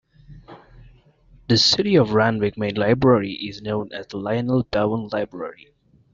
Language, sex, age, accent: English, male, 19-29, India and South Asia (India, Pakistan, Sri Lanka)